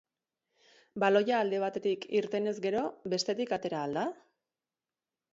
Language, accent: Basque, Erdialdekoa edo Nafarra (Gipuzkoa, Nafarroa)